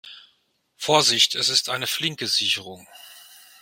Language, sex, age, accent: German, male, 50-59, Deutschland Deutsch